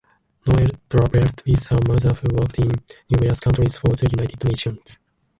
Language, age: English, 19-29